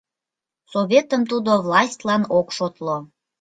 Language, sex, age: Mari, female, 19-29